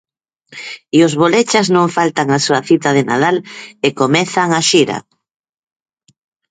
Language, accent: Galician, Normativo (estándar)